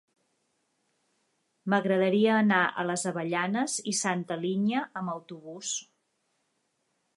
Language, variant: Catalan, Septentrional